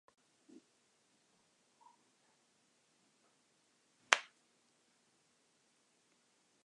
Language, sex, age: English, male, under 19